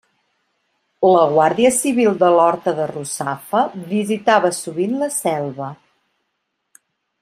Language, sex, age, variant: Catalan, female, 40-49, Central